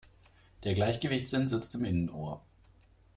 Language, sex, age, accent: German, male, 30-39, Deutschland Deutsch